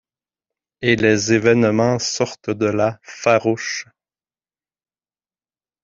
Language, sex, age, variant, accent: French, male, 30-39, Français d'Amérique du Nord, Français du Canada